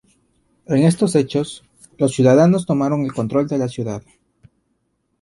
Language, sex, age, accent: Spanish, male, 19-29, Andino-Pacífico: Colombia, Perú, Ecuador, oeste de Bolivia y Venezuela andina